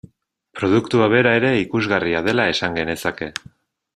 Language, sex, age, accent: Basque, male, 30-39, Mendebalekoa (Araba, Bizkaia, Gipuzkoako mendebaleko herri batzuk)